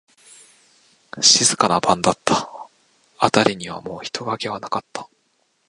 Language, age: Japanese, 19-29